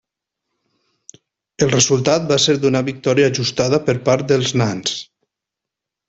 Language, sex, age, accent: Catalan, male, 30-39, valencià